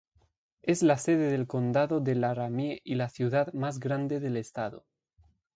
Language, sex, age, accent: Spanish, male, 19-29, España: Centro-Sur peninsular (Madrid, Toledo, Castilla-La Mancha)